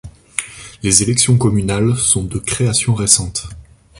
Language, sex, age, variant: French, male, 30-39, Français de métropole